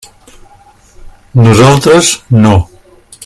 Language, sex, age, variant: Catalan, male, 70-79, Central